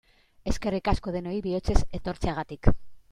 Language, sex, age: Basque, female, 40-49